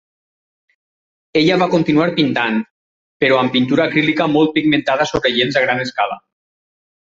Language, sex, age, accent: Catalan, male, 40-49, valencià